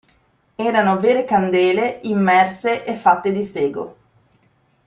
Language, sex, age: Italian, female, 40-49